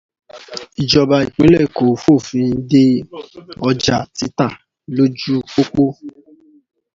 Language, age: Yoruba, 19-29